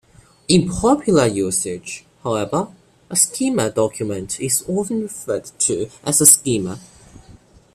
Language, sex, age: English, male, under 19